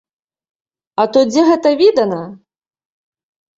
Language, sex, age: Belarusian, female, 30-39